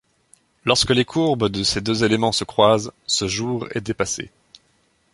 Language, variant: French, Français de métropole